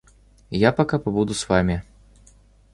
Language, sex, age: Russian, male, 19-29